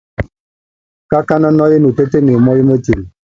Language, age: Tunen, 40-49